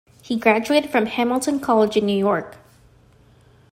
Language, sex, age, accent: English, female, 19-29, United States English